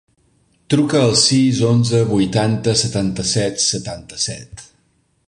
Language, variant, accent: Catalan, Central, central